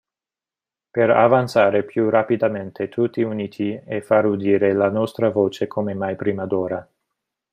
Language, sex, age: Italian, male, 30-39